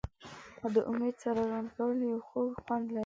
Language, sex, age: Pashto, female, 19-29